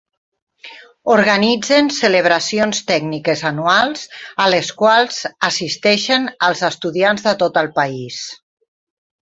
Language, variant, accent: Catalan, Central, Barceloní